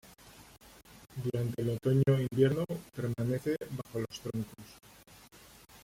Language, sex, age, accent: Spanish, male, 40-49, España: Centro-Sur peninsular (Madrid, Toledo, Castilla-La Mancha)